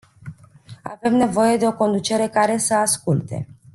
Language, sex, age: Romanian, female, 19-29